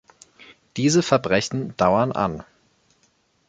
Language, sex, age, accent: German, male, 19-29, Deutschland Deutsch